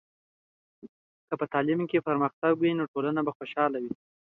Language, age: Pashto, 19-29